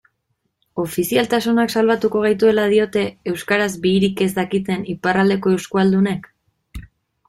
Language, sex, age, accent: Basque, female, 19-29, Erdialdekoa edo Nafarra (Gipuzkoa, Nafarroa)